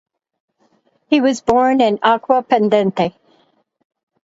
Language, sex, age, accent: English, female, 60-69, United States English